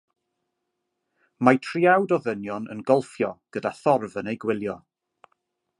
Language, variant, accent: Welsh, South-Eastern Welsh, Y Deyrnas Unedig Cymraeg